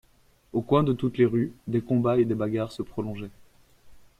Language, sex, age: French, male, 19-29